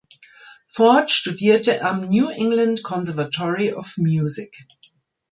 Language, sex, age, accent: German, female, 50-59, Deutschland Deutsch